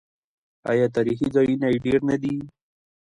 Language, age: Pashto, 19-29